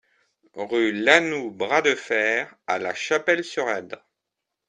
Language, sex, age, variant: French, male, 19-29, Français de métropole